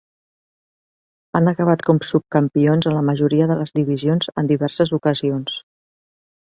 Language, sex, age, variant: Catalan, female, 40-49, Central